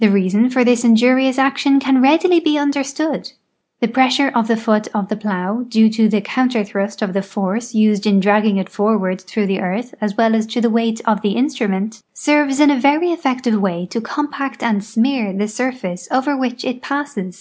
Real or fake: real